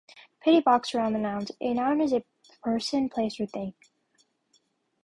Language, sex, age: English, female, under 19